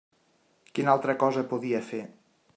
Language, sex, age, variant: Catalan, male, 40-49, Nord-Occidental